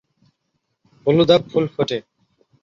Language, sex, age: Bengali, male, 30-39